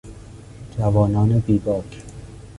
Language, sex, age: Persian, male, 19-29